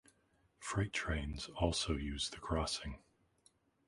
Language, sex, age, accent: English, male, 40-49, United States English